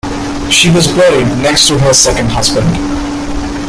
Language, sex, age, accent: English, male, 19-29, India and South Asia (India, Pakistan, Sri Lanka)